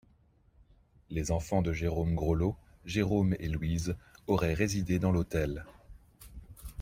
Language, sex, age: French, male, 30-39